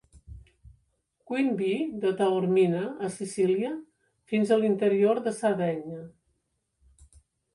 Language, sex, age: Catalan, female, 70-79